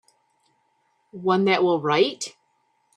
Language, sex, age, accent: English, female, 50-59, United States English